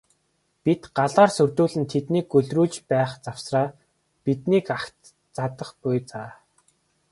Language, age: Mongolian, 19-29